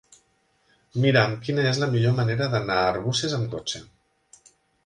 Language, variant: Catalan, Nord-Occidental